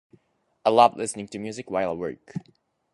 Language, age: Japanese, 19-29